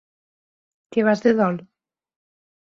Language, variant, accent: Catalan, Nord-Occidental, Tortosí